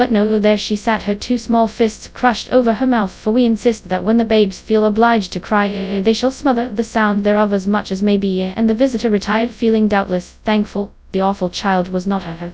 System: TTS, FastPitch